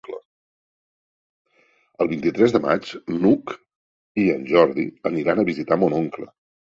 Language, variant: Catalan, Central